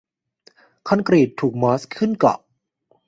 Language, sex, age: Thai, male, 30-39